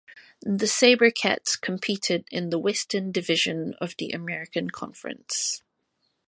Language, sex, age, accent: English, female, 30-39, New Zealand English